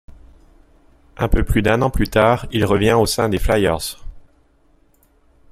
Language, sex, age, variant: French, male, 30-39, Français de métropole